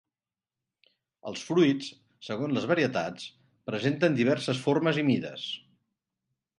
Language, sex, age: Catalan, male, 50-59